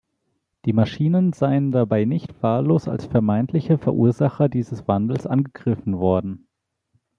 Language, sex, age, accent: German, male, 19-29, Deutschland Deutsch